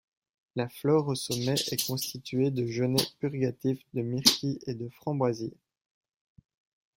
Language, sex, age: French, male, 19-29